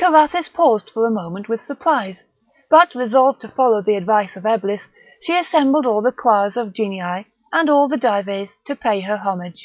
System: none